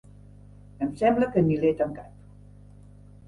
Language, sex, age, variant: Catalan, female, 50-59, Septentrional